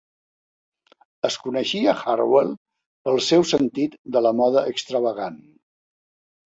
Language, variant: Catalan, Central